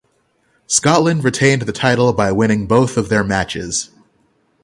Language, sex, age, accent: English, male, 30-39, United States English; England English